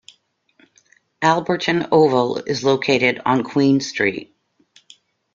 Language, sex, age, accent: English, female, 50-59, United States English